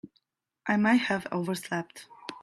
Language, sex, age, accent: English, female, 30-39, United States English